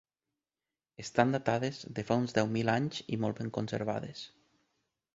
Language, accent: Catalan, valencià